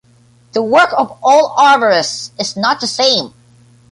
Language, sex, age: English, male, 19-29